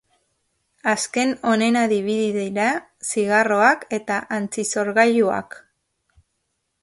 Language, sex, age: Basque, female, 40-49